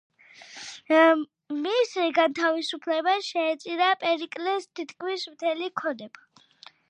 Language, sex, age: Georgian, female, 19-29